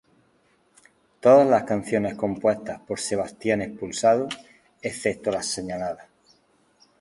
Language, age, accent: Spanish, 30-39, España: Sur peninsular (Andalucia, Extremadura, Murcia)